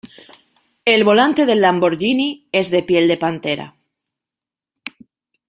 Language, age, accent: Spanish, 30-39, España: Norte peninsular (Asturias, Castilla y León, Cantabria, País Vasco, Navarra, Aragón, La Rioja, Guadalajara, Cuenca)